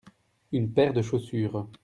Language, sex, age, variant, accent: French, male, 30-39, Français d'Europe, Français de Belgique